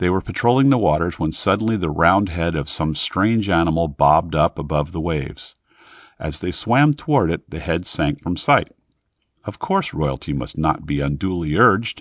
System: none